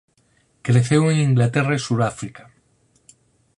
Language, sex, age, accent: Galician, male, 40-49, Normativo (estándar)